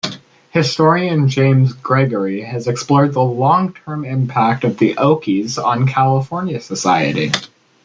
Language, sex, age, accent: English, male, under 19, United States English